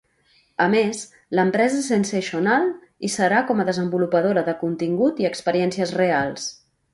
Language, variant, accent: Catalan, Central, central